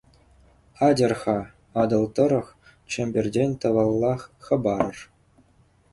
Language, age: Chuvash, 19-29